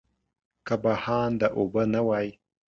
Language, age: Pashto, 19-29